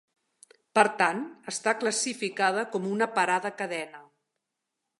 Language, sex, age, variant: Catalan, female, 50-59, Central